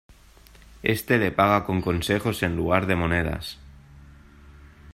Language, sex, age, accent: Spanish, male, 19-29, España: Centro-Sur peninsular (Madrid, Toledo, Castilla-La Mancha)